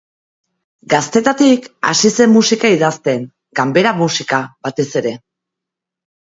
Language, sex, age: Basque, female, 40-49